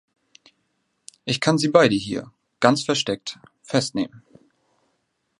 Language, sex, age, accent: German, male, 19-29, Deutschland Deutsch